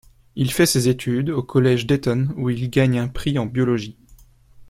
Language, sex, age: French, male, 19-29